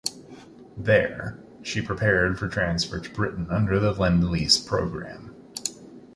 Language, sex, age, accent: English, male, 30-39, United States English